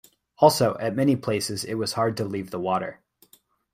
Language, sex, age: English, male, 19-29